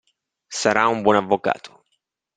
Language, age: Italian, 40-49